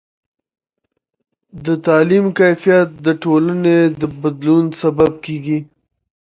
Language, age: Pashto, 19-29